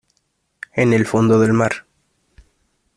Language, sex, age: Spanish, male, 19-29